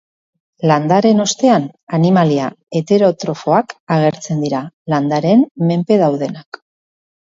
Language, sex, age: Basque, female, 40-49